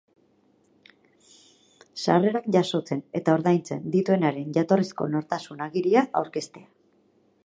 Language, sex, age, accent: Basque, female, 40-49, Erdialdekoa edo Nafarra (Gipuzkoa, Nafarroa)